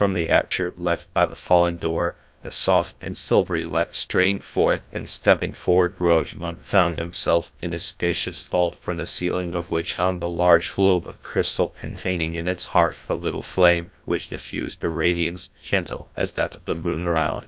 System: TTS, GlowTTS